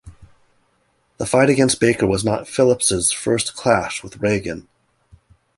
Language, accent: English, United States English